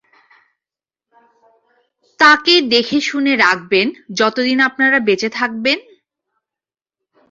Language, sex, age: Bengali, female, 19-29